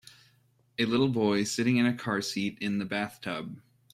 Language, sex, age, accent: English, male, 30-39, United States English